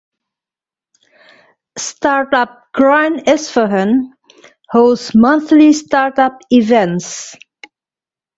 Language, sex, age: English, female, 40-49